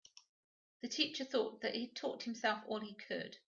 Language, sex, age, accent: English, female, 50-59, England English